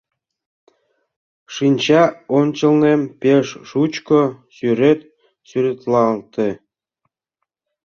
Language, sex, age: Mari, male, 40-49